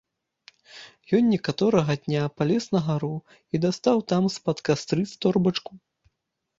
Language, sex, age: Belarusian, male, 30-39